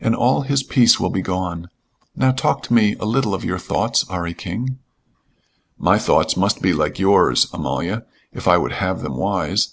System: none